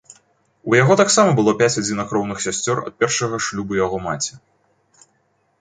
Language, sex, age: Belarusian, male, 19-29